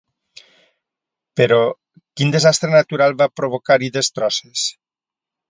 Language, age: Catalan, 60-69